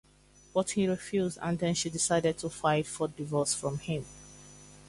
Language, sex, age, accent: English, female, 30-39, England English